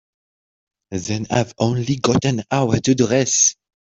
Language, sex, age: English, male, 30-39